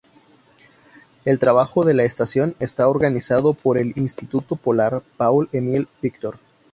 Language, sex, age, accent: Spanish, male, 30-39, México